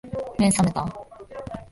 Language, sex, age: Japanese, female, 19-29